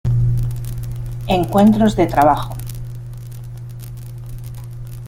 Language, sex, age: Spanish, female, 40-49